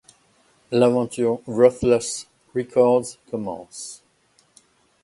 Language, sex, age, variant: French, male, 60-69, Français de métropole